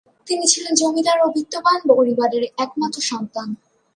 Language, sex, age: Bengali, female, under 19